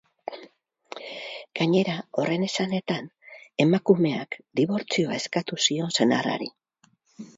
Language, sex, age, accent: Basque, female, 70-79, Mendebalekoa (Araba, Bizkaia, Gipuzkoako mendebaleko herri batzuk)